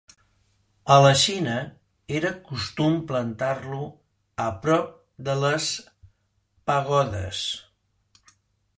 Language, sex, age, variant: Catalan, male, 60-69, Central